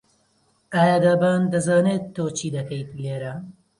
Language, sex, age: Central Kurdish, male, 30-39